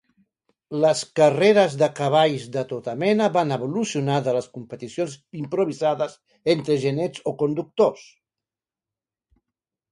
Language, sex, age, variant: Catalan, male, 50-59, Central